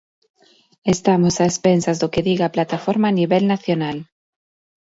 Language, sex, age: Galician, female, 30-39